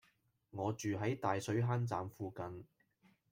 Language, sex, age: Cantonese, male, 19-29